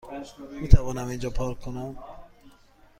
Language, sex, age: Persian, male, 30-39